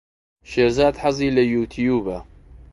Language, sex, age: Central Kurdish, male, 30-39